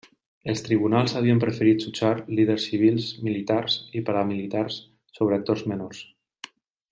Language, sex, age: Catalan, male, 30-39